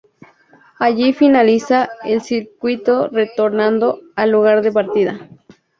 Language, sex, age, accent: Spanish, female, 19-29, México